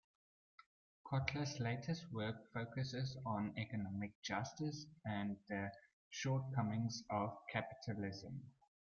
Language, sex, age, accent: English, male, 19-29, Southern African (South Africa, Zimbabwe, Namibia)